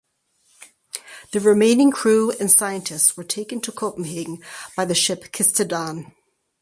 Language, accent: English, United States English